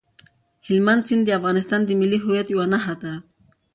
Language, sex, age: Pashto, female, 19-29